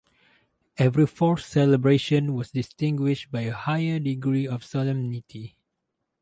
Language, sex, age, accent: English, male, 19-29, Malaysian English